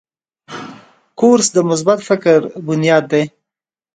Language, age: Pashto, 19-29